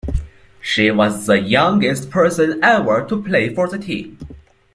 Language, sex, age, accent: English, male, under 19, Hong Kong English